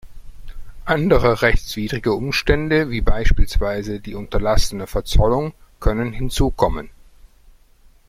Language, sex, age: German, male, 50-59